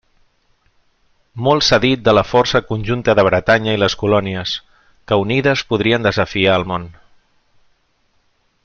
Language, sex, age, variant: Catalan, male, 40-49, Central